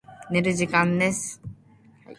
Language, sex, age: Japanese, female, under 19